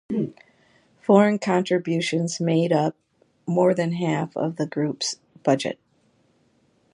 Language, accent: English, United States English